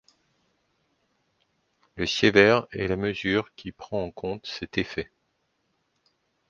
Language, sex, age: French, male, 50-59